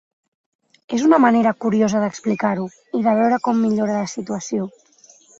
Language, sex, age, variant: Catalan, female, 19-29, Central